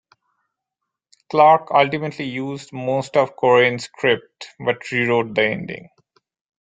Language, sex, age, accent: English, male, 40-49, India and South Asia (India, Pakistan, Sri Lanka)